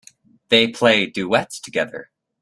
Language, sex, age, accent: English, male, 19-29, United States English